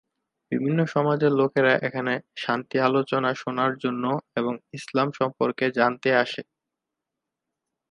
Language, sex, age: Bengali, male, 19-29